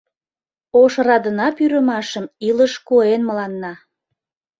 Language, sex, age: Mari, female, 40-49